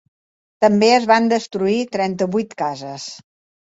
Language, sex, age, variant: Catalan, female, 60-69, Central